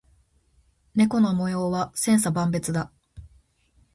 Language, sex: Japanese, female